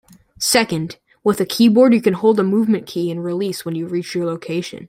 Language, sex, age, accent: English, male, under 19, United States English